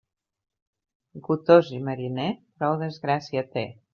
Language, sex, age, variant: Catalan, female, 40-49, Central